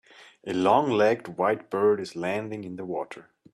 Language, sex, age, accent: English, male, 19-29, United States English